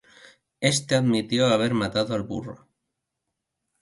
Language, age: Spanish, 19-29